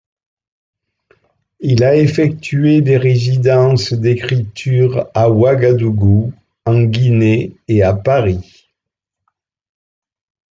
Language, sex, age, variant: French, male, 70-79, Français de métropole